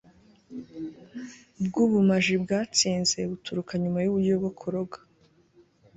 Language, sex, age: Kinyarwanda, female, 19-29